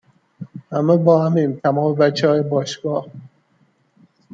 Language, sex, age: Persian, male, 19-29